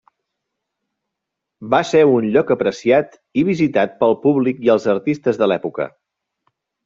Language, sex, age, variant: Catalan, male, 30-39, Nord-Occidental